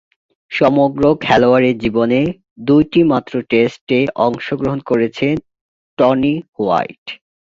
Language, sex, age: Bengali, male, 19-29